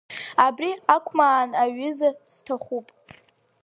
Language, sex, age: Abkhazian, female, under 19